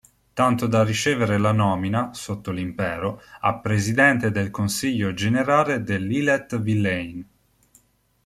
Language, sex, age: Italian, male, 19-29